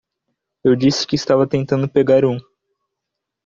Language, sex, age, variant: Portuguese, male, 19-29, Portuguese (Brasil)